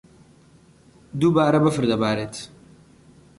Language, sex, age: Central Kurdish, male, 19-29